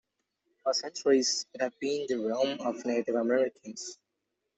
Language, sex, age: English, male, under 19